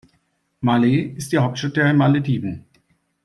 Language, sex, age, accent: German, male, 40-49, Deutschland Deutsch